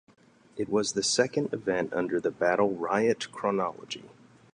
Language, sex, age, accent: English, male, 30-39, United States English